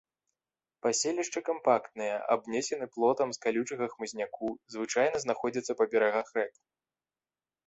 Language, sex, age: Belarusian, male, 19-29